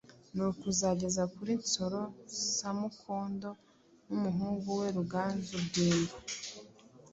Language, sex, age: Kinyarwanda, female, 19-29